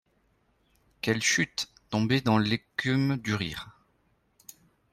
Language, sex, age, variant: French, male, 40-49, Français de métropole